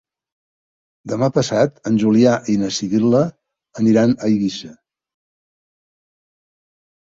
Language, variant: Catalan, Central